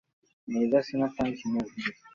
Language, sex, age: Bengali, male, 40-49